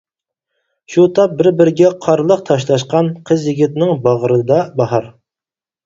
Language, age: Uyghur, 30-39